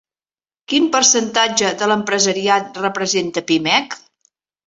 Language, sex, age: Catalan, female, 60-69